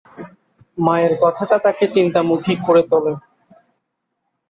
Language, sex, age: Bengali, male, 19-29